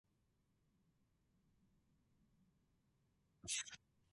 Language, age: Japanese, 19-29